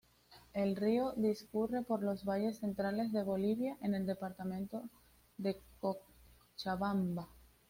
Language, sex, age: Spanish, female, 19-29